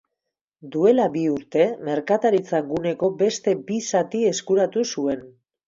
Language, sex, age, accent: Basque, female, 40-49, Mendebalekoa (Araba, Bizkaia, Gipuzkoako mendebaleko herri batzuk)